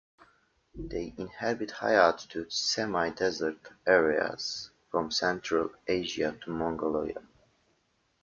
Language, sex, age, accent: English, male, 19-29, United States English